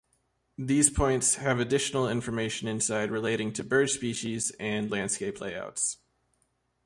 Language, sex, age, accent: English, male, 19-29, United States English